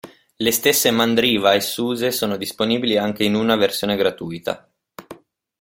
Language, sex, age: Italian, male, 19-29